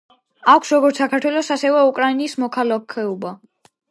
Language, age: Georgian, under 19